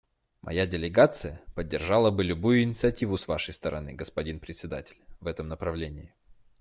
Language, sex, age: Russian, male, 19-29